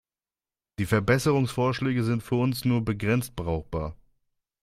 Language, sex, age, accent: German, male, 19-29, Deutschland Deutsch